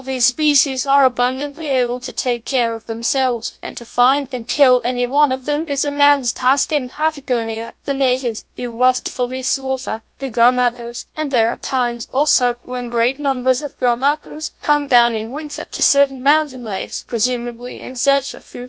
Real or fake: fake